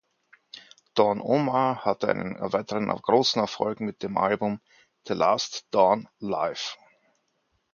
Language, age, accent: German, 50-59, Österreichisches Deutsch